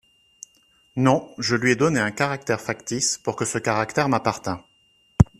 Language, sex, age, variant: French, male, 40-49, Français de métropole